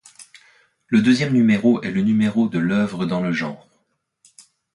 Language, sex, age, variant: French, male, 30-39, Français de métropole